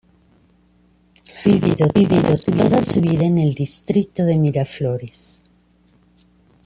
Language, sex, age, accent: Spanish, female, 50-59, México